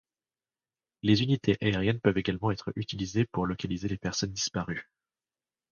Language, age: French, 30-39